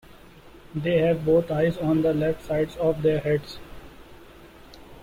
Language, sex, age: English, male, 19-29